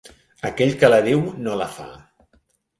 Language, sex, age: Catalan, male, 50-59